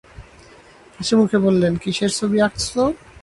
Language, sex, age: Bengali, male, 19-29